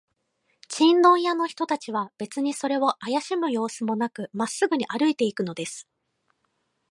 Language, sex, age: Japanese, female, 19-29